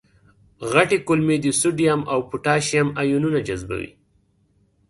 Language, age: Pashto, 19-29